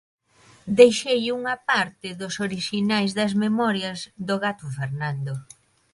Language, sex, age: Galician, female, 50-59